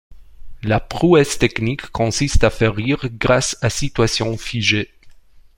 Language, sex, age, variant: French, male, 30-39, Français d'Europe